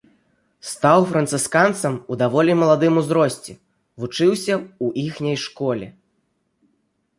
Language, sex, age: Belarusian, male, 19-29